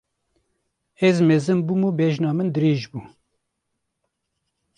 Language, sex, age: Kurdish, male, 50-59